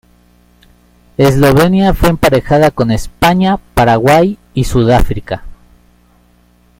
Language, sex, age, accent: Spanish, male, 30-39, México